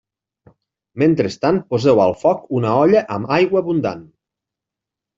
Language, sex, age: Catalan, male, 40-49